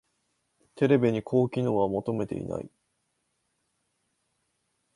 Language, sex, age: Japanese, male, 19-29